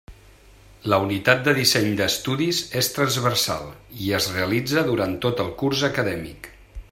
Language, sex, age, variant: Catalan, male, 40-49, Central